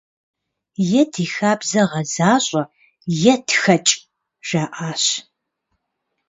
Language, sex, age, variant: Kabardian, female, 50-59, Адыгэбзэ (Къэбэрдей, Кирил, псоми зэдай)